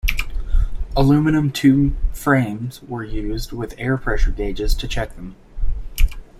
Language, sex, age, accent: English, male, under 19, United States English